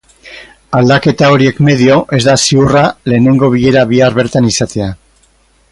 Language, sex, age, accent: Basque, male, 60-69, Mendebalekoa (Araba, Bizkaia, Gipuzkoako mendebaleko herri batzuk)